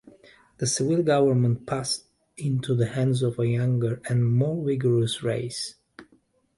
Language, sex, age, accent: English, male, 30-39, England English